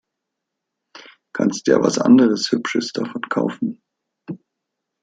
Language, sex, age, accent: German, male, 40-49, Deutschland Deutsch